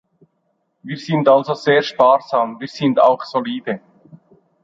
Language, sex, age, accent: German, male, 40-49, Schweizerdeutsch